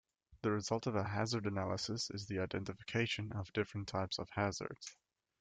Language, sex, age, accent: English, male, 19-29, United States English